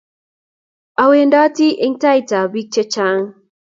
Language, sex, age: Kalenjin, female, 19-29